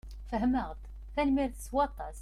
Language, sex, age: Kabyle, female, 40-49